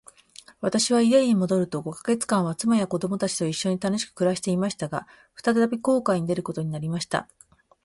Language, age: Japanese, 40-49